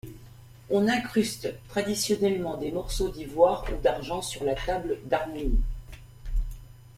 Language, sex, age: French, female, 50-59